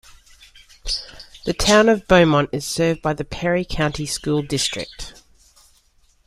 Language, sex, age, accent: English, female, 40-49, Australian English